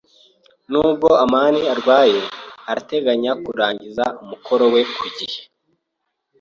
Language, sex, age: Kinyarwanda, male, 19-29